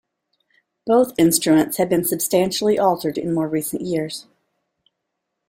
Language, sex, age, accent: English, female, 40-49, United States English